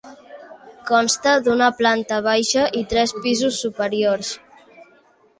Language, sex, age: Catalan, male, under 19